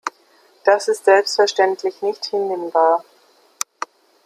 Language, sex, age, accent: German, female, 50-59, Deutschland Deutsch